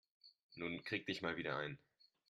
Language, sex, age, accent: German, male, 19-29, Deutschland Deutsch